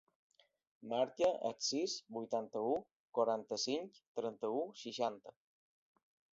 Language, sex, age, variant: Catalan, male, 30-39, Balear